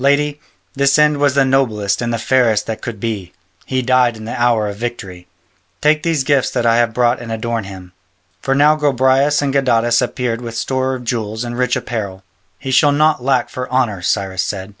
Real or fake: real